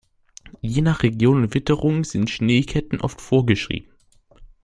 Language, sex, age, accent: German, male, under 19, Deutschland Deutsch